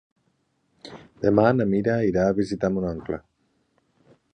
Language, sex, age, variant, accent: Catalan, male, 40-49, Nord-Occidental, Ebrenc